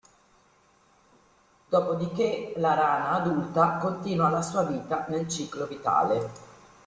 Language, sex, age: Italian, female, 50-59